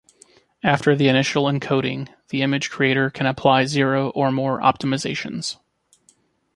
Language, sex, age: English, male, 30-39